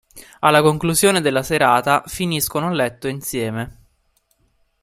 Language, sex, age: Italian, male, 19-29